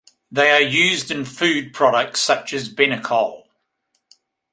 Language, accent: English, New Zealand English